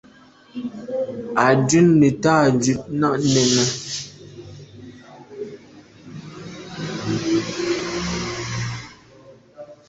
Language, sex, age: Medumba, female, 19-29